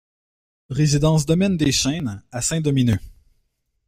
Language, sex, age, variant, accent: French, male, 19-29, Français d'Amérique du Nord, Français du Canada